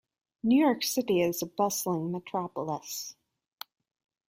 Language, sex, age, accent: English, female, 30-39, United States English